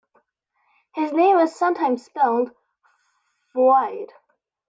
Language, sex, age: English, female, 19-29